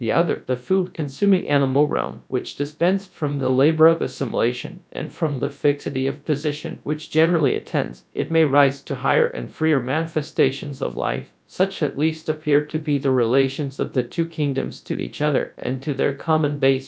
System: TTS, GradTTS